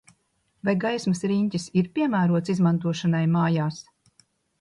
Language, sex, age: Latvian, female, 60-69